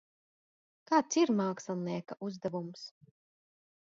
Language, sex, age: Latvian, female, 40-49